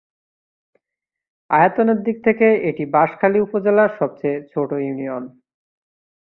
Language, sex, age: Bengali, male, 19-29